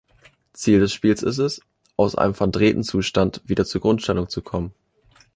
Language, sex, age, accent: German, male, 19-29, Deutschland Deutsch